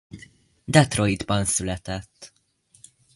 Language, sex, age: Hungarian, male, under 19